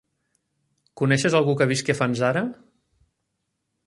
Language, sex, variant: Catalan, male, Central